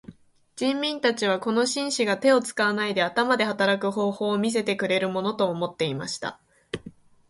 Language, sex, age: Japanese, female, 19-29